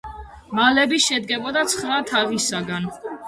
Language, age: Georgian, under 19